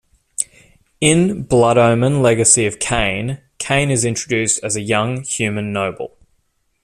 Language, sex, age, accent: English, male, 30-39, Australian English